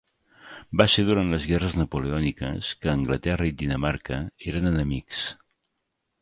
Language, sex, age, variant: Catalan, male, 50-59, Central